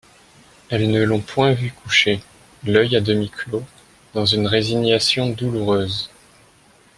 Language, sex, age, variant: French, male, 19-29, Français de métropole